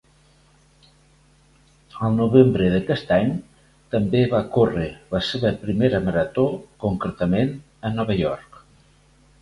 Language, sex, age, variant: Catalan, male, 60-69, Nord-Occidental